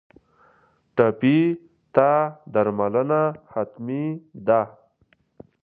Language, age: Pashto, 19-29